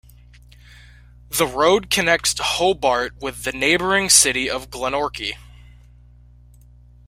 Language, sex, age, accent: English, male, under 19, United States English